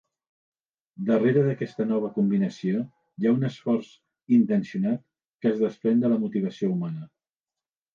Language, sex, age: Catalan, male, 60-69